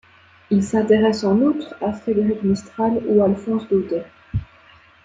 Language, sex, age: French, female, 19-29